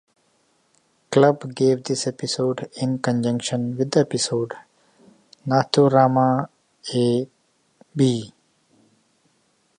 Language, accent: English, India and South Asia (India, Pakistan, Sri Lanka)